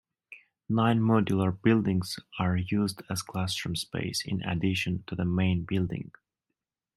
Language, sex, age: English, male, 19-29